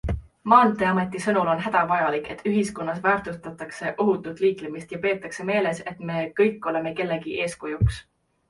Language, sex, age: Estonian, female, 19-29